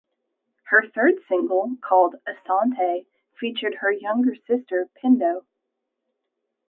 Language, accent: English, United States English